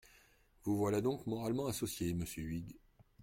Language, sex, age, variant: French, male, 40-49, Français de métropole